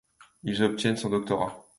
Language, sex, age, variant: French, male, 19-29, Français de métropole